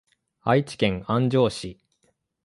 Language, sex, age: Japanese, male, 19-29